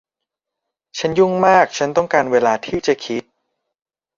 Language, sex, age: Thai, male, 19-29